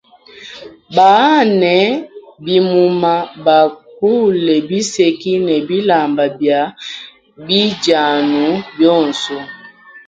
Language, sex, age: Luba-Lulua, female, 19-29